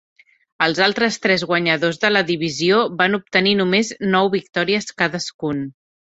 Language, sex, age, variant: Catalan, female, 40-49, Central